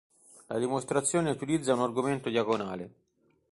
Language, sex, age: Italian, male, 40-49